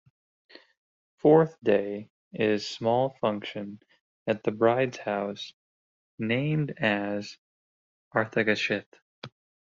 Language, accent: English, United States English